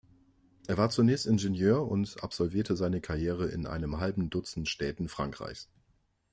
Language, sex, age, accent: German, male, 40-49, Deutschland Deutsch